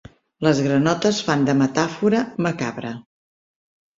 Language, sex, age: Catalan, female, 50-59